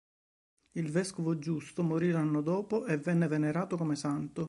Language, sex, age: Italian, male, 30-39